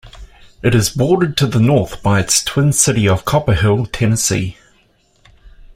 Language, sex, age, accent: English, male, 50-59, New Zealand English